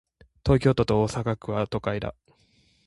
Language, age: Japanese, 19-29